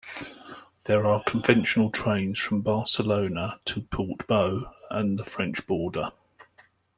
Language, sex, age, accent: English, male, 50-59, England English